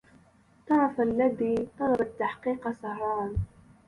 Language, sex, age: Arabic, female, under 19